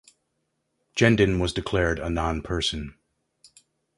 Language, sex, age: English, male, 60-69